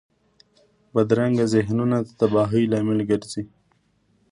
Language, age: Pashto, 19-29